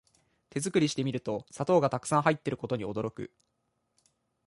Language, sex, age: Japanese, male, 19-29